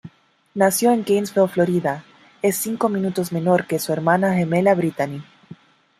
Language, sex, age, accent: Spanish, female, 30-39, América central